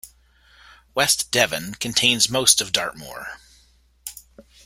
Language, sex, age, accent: English, male, 30-39, United States English